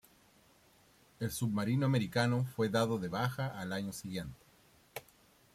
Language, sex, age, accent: Spanish, male, 40-49, Chileno: Chile, Cuyo